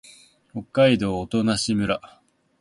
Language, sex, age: Japanese, male, 19-29